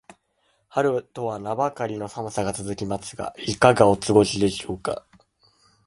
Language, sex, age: Japanese, male, 19-29